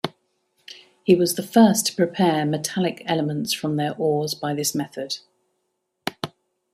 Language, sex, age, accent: English, female, 40-49, England English